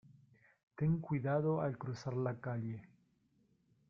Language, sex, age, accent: Spanish, male, 30-39, Rioplatense: Argentina, Uruguay, este de Bolivia, Paraguay